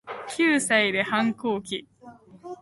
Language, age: Japanese, 19-29